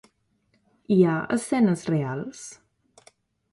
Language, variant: Catalan, Central